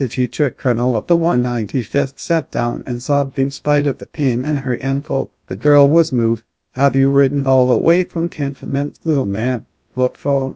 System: TTS, GlowTTS